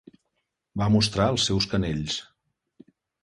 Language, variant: Catalan, Central